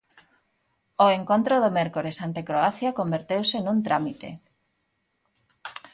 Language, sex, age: Galician, male, 50-59